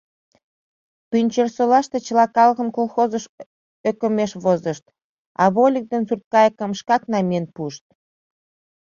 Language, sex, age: Mari, female, 30-39